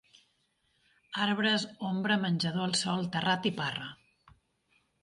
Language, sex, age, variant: Catalan, female, 40-49, Central